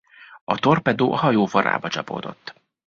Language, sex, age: Hungarian, male, 30-39